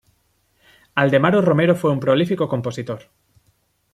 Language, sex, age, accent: Spanish, male, 19-29, España: Norte peninsular (Asturias, Castilla y León, Cantabria, País Vasco, Navarra, Aragón, La Rioja, Guadalajara, Cuenca)